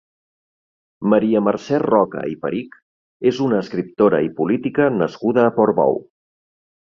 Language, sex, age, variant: Catalan, male, 40-49, Septentrional